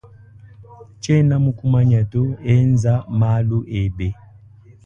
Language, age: Luba-Lulua, 40-49